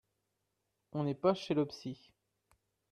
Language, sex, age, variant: French, male, 19-29, Français de métropole